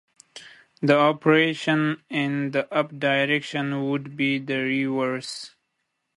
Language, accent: English, United States English